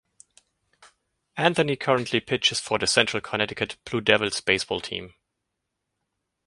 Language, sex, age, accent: English, male, 40-49, United States English